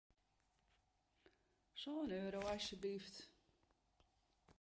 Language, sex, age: Western Frisian, female, 60-69